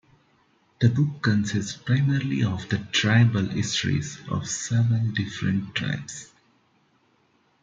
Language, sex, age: English, male, 30-39